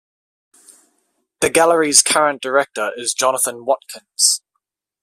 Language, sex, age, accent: English, male, 19-29, Australian English